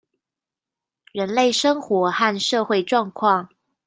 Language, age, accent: Chinese, 19-29, 出生地：臺北市